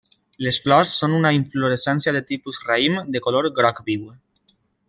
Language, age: Catalan, 19-29